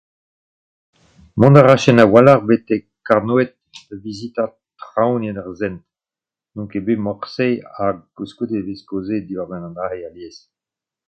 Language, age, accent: Breton, 70-79, Leoneg